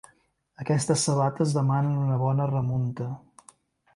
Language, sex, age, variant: Catalan, male, 50-59, Central